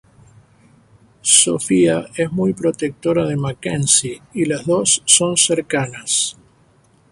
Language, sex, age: Spanish, male, 70-79